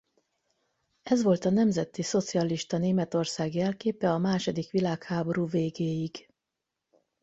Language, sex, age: Hungarian, female, 50-59